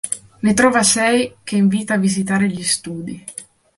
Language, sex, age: Italian, female, 19-29